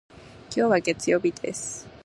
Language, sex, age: Japanese, female, 19-29